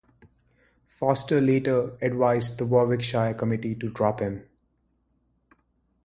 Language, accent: English, India and South Asia (India, Pakistan, Sri Lanka)